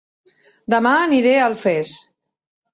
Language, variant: Catalan, Central